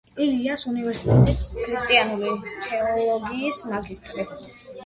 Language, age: Georgian, 30-39